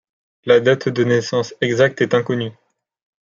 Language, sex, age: French, male, 19-29